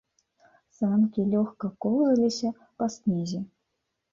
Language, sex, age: Belarusian, female, 30-39